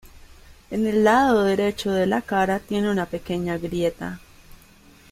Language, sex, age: Spanish, female, 30-39